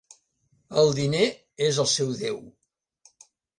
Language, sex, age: Catalan, male, 70-79